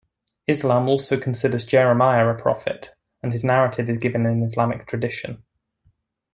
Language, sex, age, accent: English, male, 19-29, England English